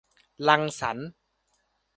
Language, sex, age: Thai, male, 19-29